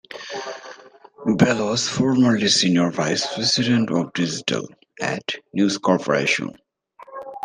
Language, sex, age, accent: English, male, 19-29, United States English